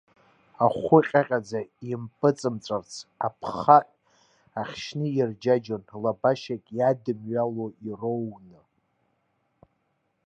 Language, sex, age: Abkhazian, male, 19-29